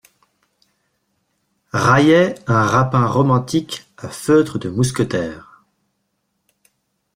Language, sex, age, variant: French, male, 40-49, Français de métropole